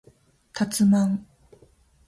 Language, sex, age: Japanese, female, 40-49